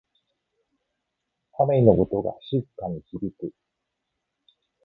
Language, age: Japanese, 50-59